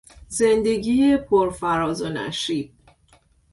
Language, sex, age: Persian, female, 30-39